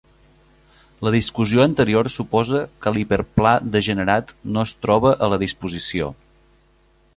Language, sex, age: Catalan, male, 30-39